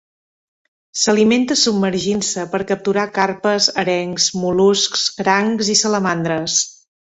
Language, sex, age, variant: Catalan, female, 40-49, Central